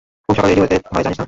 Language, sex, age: Bengali, male, under 19